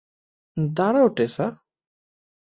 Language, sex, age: Bengali, male, 19-29